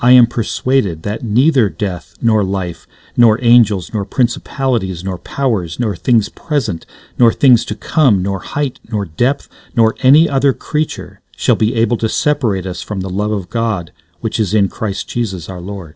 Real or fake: real